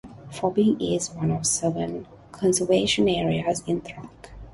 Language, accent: English, India and South Asia (India, Pakistan, Sri Lanka)